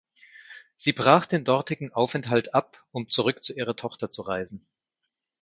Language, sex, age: German, male, 40-49